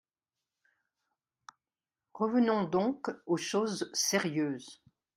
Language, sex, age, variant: French, female, 60-69, Français de métropole